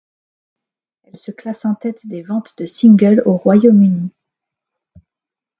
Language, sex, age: French, female, 50-59